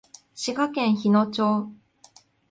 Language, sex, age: Japanese, female, 19-29